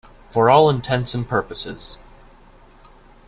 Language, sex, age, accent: English, male, under 19, United States English